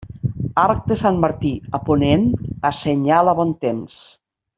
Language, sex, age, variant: Catalan, female, 50-59, Nord-Occidental